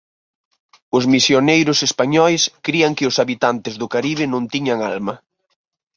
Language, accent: Galician, Normativo (estándar)